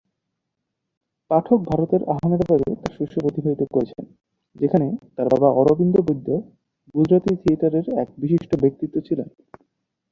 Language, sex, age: Bengali, male, 19-29